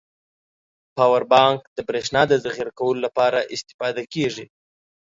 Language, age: Pashto, 19-29